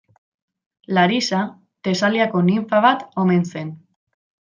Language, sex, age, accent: Basque, female, 19-29, Mendebalekoa (Araba, Bizkaia, Gipuzkoako mendebaleko herri batzuk)